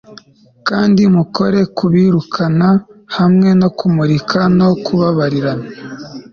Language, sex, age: Kinyarwanda, male, 19-29